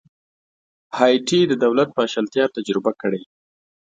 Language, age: Pashto, 19-29